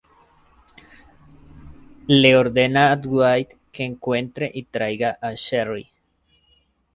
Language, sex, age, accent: Spanish, male, 19-29, Andino-Pacífico: Colombia, Perú, Ecuador, oeste de Bolivia y Venezuela andina